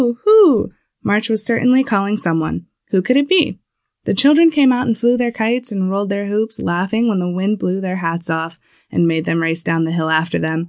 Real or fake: real